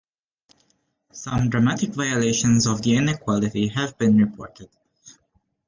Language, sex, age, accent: English, male, 19-29, United States English